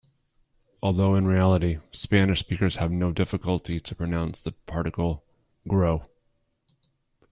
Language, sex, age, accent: English, male, 40-49, United States English